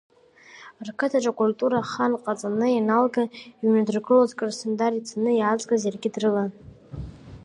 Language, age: Abkhazian, under 19